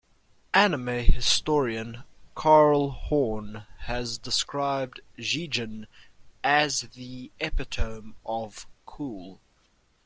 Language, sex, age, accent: English, male, 19-29, Southern African (South Africa, Zimbabwe, Namibia)